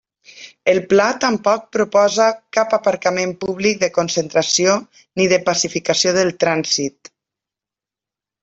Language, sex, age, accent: Catalan, female, 50-59, valencià